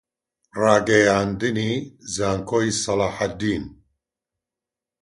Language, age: Central Kurdish, 60-69